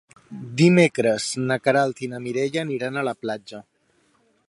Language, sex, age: Catalan, male, 40-49